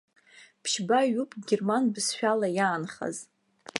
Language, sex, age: Abkhazian, female, 30-39